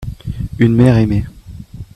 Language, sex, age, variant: French, male, 19-29, Français de métropole